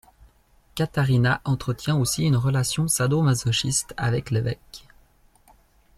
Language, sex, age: French, male, 30-39